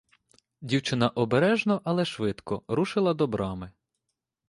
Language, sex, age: Ukrainian, male, 30-39